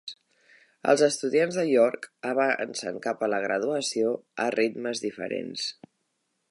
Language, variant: Catalan, Central